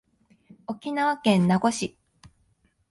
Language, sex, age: Japanese, female, 19-29